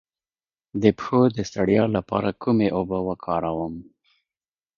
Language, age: Pashto, 30-39